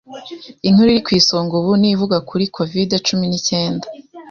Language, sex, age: Kinyarwanda, female, 19-29